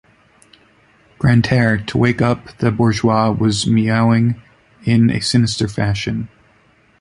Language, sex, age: English, male, 30-39